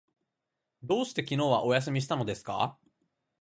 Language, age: Japanese, 19-29